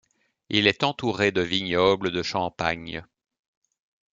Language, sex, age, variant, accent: French, male, 40-49, Français d'Europe, Français de Belgique